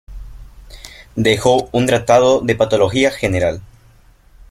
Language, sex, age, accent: Spanish, male, under 19, México